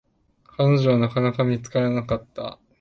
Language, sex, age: Japanese, male, 19-29